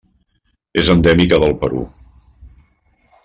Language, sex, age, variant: Catalan, male, 50-59, Central